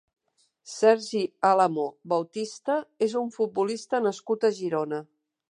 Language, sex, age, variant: Catalan, female, 50-59, Central